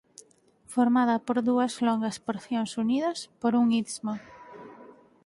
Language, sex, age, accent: Galician, female, 19-29, Normativo (estándar)